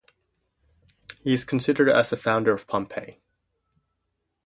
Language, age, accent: English, 19-29, United States English